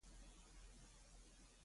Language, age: Pashto, 19-29